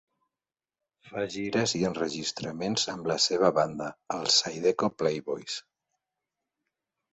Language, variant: Catalan, Central